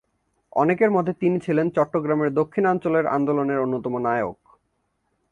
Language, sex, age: Bengali, male, 19-29